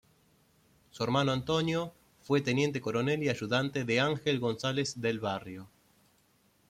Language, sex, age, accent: Spanish, male, 30-39, Rioplatense: Argentina, Uruguay, este de Bolivia, Paraguay